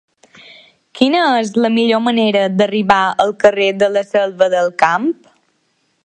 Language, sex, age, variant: Catalan, female, under 19, Balear